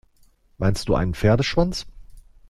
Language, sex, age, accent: German, male, 30-39, Deutschland Deutsch